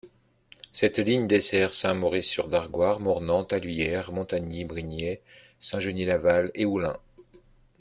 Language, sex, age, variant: French, male, 50-59, Français de métropole